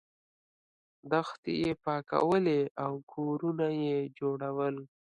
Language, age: Pashto, 30-39